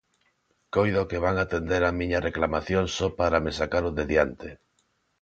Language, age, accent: Galician, 40-49, Neofalante